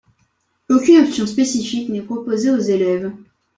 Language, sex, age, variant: French, male, under 19, Français de métropole